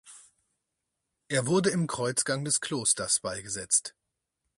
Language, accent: German, Deutschland Deutsch